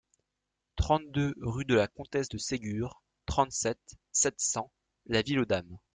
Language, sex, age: French, male, 19-29